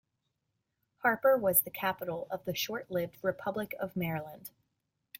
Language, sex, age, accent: English, female, 30-39, United States English